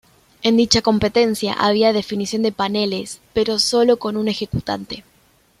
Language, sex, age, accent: Spanish, female, 19-29, Rioplatense: Argentina, Uruguay, este de Bolivia, Paraguay